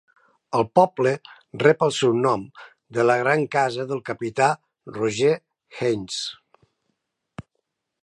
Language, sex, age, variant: Catalan, male, 60-69, Nord-Occidental